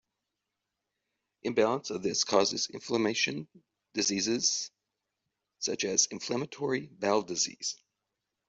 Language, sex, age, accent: English, male, 40-49, United States English